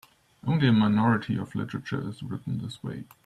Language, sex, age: English, male, 40-49